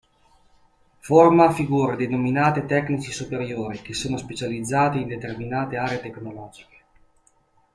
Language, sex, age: Italian, male, 30-39